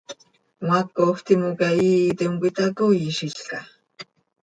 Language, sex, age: Seri, female, 40-49